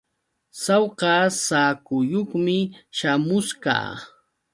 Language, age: Yauyos Quechua, 30-39